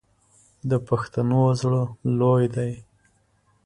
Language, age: Pashto, 19-29